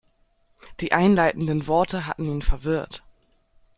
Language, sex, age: German, female, 19-29